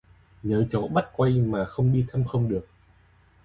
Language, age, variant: Vietnamese, 19-29, Hà Nội